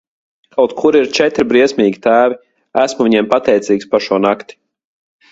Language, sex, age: Latvian, male, 30-39